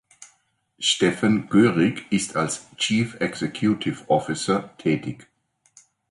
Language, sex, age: German, male, 50-59